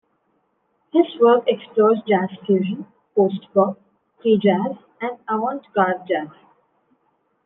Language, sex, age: English, female, 19-29